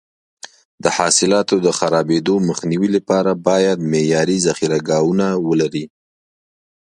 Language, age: Pashto, 30-39